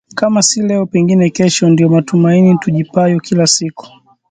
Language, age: Swahili, 19-29